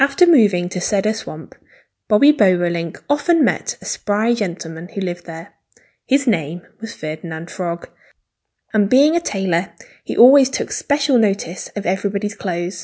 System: none